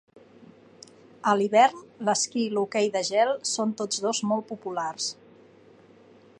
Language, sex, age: Catalan, female, 40-49